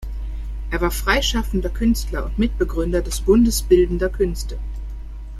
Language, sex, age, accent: German, female, 30-39, Deutschland Deutsch